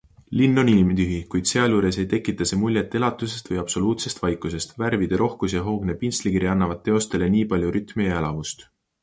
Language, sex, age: Estonian, male, 19-29